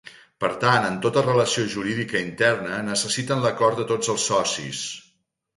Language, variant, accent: Catalan, Central, central